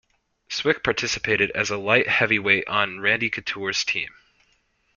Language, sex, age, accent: English, male, under 19, United States English